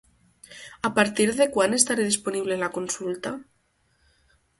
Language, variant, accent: Catalan, Valencià septentrional, septentrional